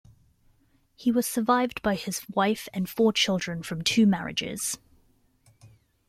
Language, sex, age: English, female, 19-29